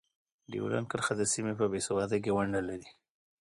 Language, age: Pashto, 30-39